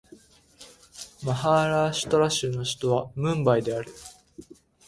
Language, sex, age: Japanese, male, under 19